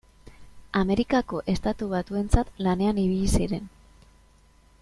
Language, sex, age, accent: Basque, female, 19-29, Mendebalekoa (Araba, Bizkaia, Gipuzkoako mendebaleko herri batzuk)